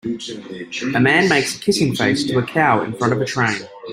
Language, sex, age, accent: English, male, 30-39, Australian English